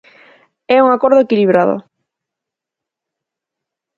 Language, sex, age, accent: Galician, female, 19-29, Central (gheada)